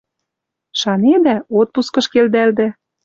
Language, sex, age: Western Mari, female, 30-39